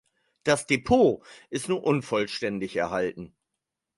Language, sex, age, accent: German, male, 30-39, Deutschland Deutsch